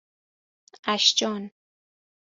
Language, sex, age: Persian, female, 30-39